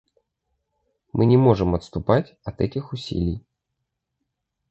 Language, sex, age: Russian, male, 30-39